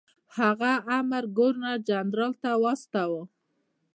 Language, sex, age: Pashto, female, 30-39